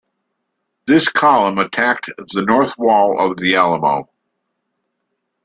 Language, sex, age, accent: English, male, 60-69, United States English